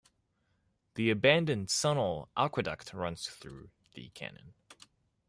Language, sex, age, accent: English, male, under 19, Hong Kong English